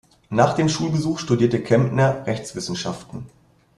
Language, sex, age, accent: German, male, 30-39, Deutschland Deutsch